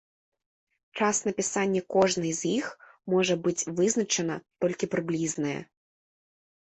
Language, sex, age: Belarusian, female, 19-29